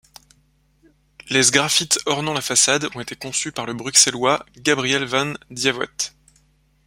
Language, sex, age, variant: French, male, 30-39, Français de métropole